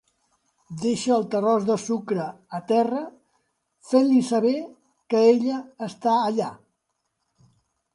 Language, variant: Catalan, Central